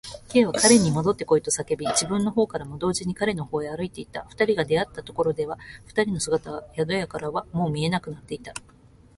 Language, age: Japanese, 40-49